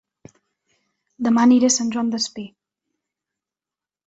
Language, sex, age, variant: Catalan, female, under 19, Central